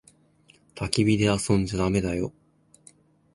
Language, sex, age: Japanese, female, 19-29